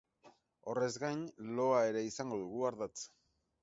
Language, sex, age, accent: Basque, male, 50-59, Erdialdekoa edo Nafarra (Gipuzkoa, Nafarroa)